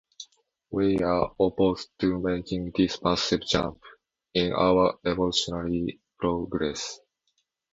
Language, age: English, under 19